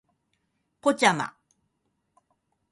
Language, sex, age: Japanese, female, 60-69